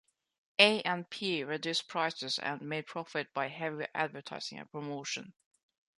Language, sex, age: English, male, under 19